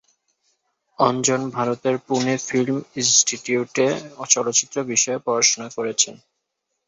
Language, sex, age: Bengali, male, 19-29